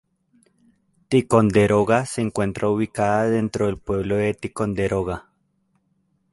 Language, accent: Spanish, Andino-Pacífico: Colombia, Perú, Ecuador, oeste de Bolivia y Venezuela andina